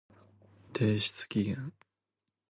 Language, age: Japanese, 19-29